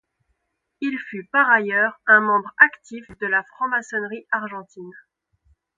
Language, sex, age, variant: French, female, 19-29, Français de métropole